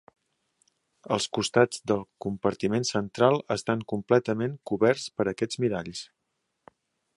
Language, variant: Catalan, Central